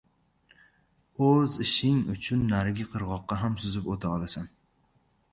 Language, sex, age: Uzbek, male, 19-29